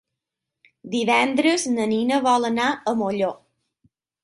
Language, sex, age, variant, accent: Catalan, female, 19-29, Balear, mallorquí